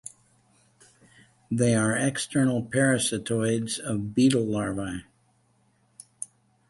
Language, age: English, 70-79